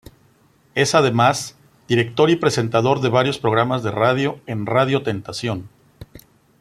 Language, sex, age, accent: Spanish, male, under 19, México